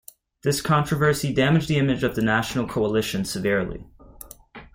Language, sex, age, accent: English, male, 19-29, United States English